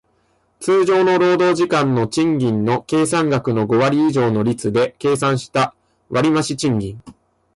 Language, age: Japanese, 19-29